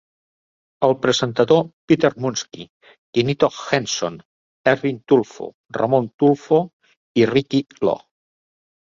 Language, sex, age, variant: Catalan, male, 60-69, Central